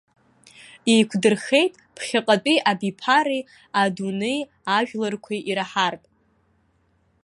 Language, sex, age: Abkhazian, female, under 19